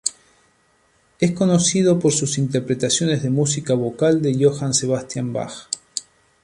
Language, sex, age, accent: Spanish, male, 40-49, Rioplatense: Argentina, Uruguay, este de Bolivia, Paraguay